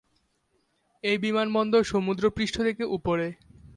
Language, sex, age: Bengali, male, under 19